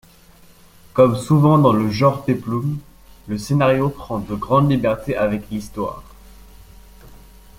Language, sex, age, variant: French, male, under 19, Français de métropole